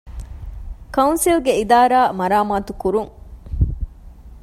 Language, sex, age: Divehi, female, 30-39